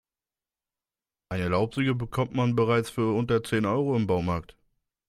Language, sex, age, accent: German, male, 19-29, Deutschland Deutsch